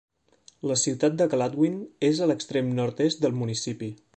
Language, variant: Catalan, Central